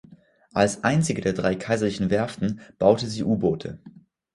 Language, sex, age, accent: German, male, under 19, Deutschland Deutsch